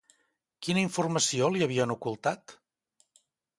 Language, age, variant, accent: Catalan, 50-59, Central, central